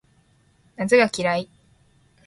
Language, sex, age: Japanese, female, 19-29